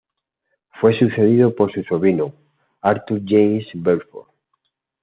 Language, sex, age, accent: Spanish, male, 50-59, España: Centro-Sur peninsular (Madrid, Toledo, Castilla-La Mancha)